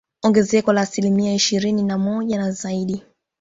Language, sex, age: Swahili, female, 19-29